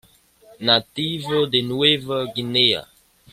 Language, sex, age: Spanish, male, under 19